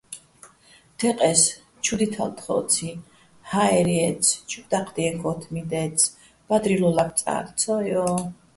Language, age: Bats, 60-69